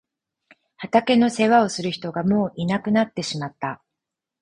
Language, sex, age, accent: Japanese, female, 40-49, 標準語